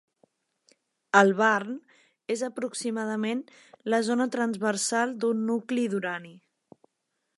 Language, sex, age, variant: Catalan, female, 30-39, Central